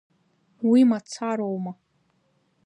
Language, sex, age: Abkhazian, female, under 19